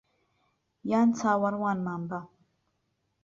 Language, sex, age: Central Kurdish, female, 19-29